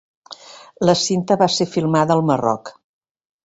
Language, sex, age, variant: Catalan, female, 50-59, Central